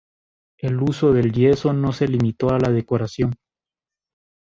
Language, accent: Spanish, América central